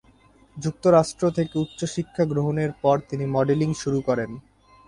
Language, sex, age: Bengali, male, 19-29